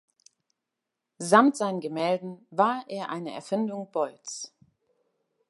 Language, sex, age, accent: German, female, 30-39, Deutschland Deutsch